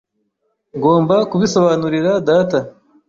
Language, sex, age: Kinyarwanda, male, 30-39